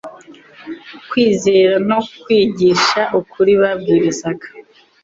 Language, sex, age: Kinyarwanda, female, 19-29